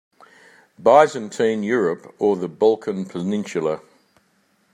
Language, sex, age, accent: English, male, 70-79, Australian English